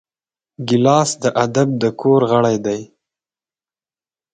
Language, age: Pashto, 19-29